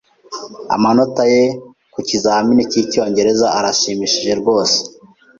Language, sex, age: Kinyarwanda, male, 19-29